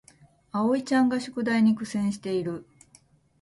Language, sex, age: Japanese, female, 40-49